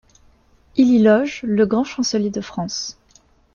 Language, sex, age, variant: French, female, 19-29, Français de métropole